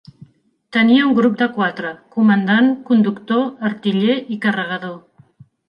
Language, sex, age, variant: Catalan, female, 40-49, Central